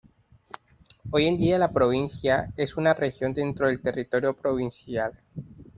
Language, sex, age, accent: Spanish, male, 19-29, Caribe: Cuba, Venezuela, Puerto Rico, República Dominicana, Panamá, Colombia caribeña, México caribeño, Costa del golfo de México